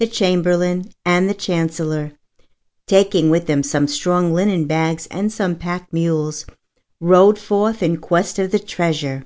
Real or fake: real